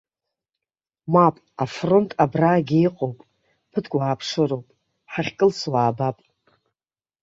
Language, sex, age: Abkhazian, female, 30-39